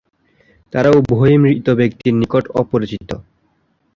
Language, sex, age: Bengali, male, 19-29